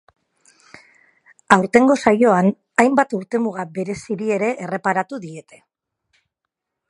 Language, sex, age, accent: Basque, female, 30-39, Mendebalekoa (Araba, Bizkaia, Gipuzkoako mendebaleko herri batzuk)